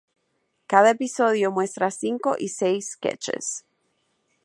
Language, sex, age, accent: Spanish, male, under 19, Caribe: Cuba, Venezuela, Puerto Rico, República Dominicana, Panamá, Colombia caribeña, México caribeño, Costa del golfo de México